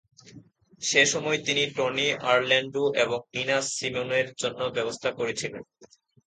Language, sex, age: Bengali, male, 19-29